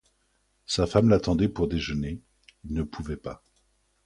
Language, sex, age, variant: French, male, 50-59, Français de métropole